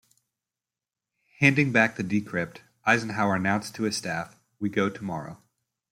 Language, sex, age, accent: English, male, 30-39, United States English